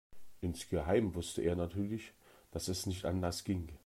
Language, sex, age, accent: German, male, 50-59, Deutschland Deutsch